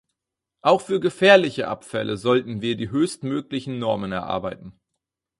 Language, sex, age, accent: German, male, 19-29, Deutschland Deutsch